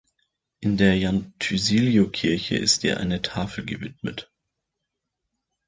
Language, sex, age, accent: German, male, 19-29, Deutschland Deutsch